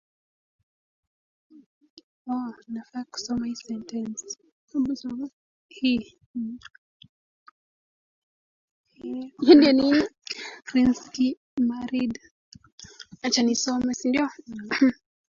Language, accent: English, United States English